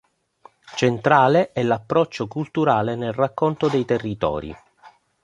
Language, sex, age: Italian, male, 40-49